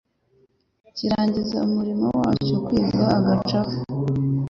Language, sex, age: Kinyarwanda, female, 19-29